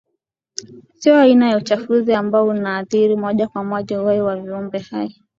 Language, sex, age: Swahili, female, 19-29